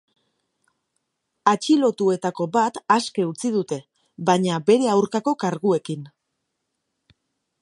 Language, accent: Basque, Erdialdekoa edo Nafarra (Gipuzkoa, Nafarroa)